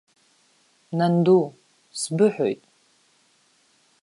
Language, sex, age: Abkhazian, female, 19-29